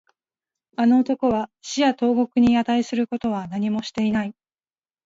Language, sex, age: Japanese, female, 19-29